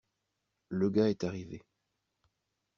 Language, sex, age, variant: French, male, 50-59, Français de métropole